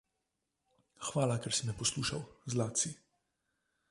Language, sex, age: Slovenian, male, 30-39